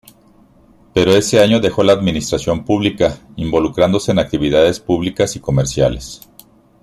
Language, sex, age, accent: Spanish, male, 50-59, México